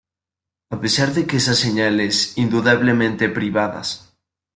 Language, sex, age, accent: Spanish, male, 19-29, México